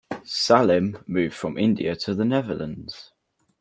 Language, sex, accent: English, male, England English